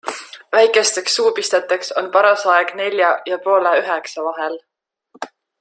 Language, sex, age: Estonian, female, 19-29